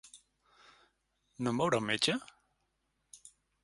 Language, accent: Catalan, central; septentrional